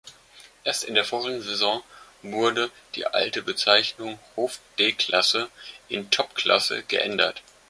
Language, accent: German, Deutschland Deutsch